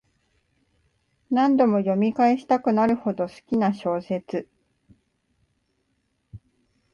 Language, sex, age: Japanese, female, 19-29